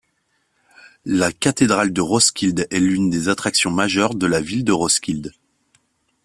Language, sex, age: French, male, 30-39